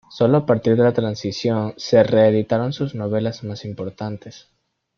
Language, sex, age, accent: Spanish, male, under 19, Andino-Pacífico: Colombia, Perú, Ecuador, oeste de Bolivia y Venezuela andina